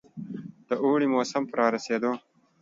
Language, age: Pashto, 19-29